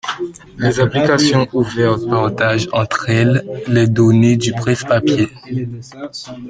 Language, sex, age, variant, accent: French, male, 19-29, Français des départements et régions d'outre-mer, Français de Guadeloupe